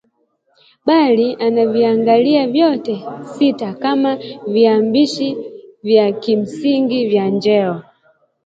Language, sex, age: Swahili, female, 19-29